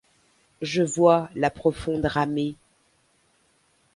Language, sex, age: French, female, 50-59